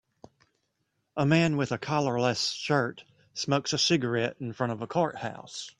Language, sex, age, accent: English, male, 40-49, United States English